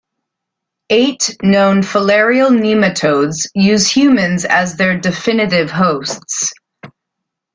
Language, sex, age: English, female, 30-39